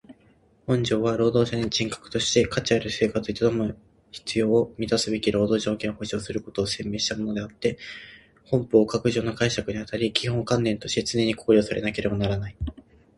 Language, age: Japanese, 19-29